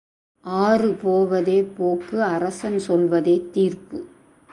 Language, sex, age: Tamil, female, 40-49